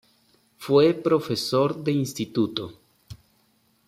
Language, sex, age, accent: Spanish, male, 19-29, México